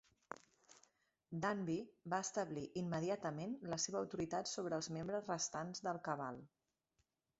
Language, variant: Catalan, Central